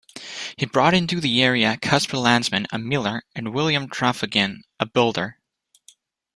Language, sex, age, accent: English, male, under 19, United States English